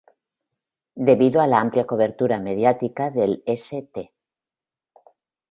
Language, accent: Spanish, España: Centro-Sur peninsular (Madrid, Toledo, Castilla-La Mancha)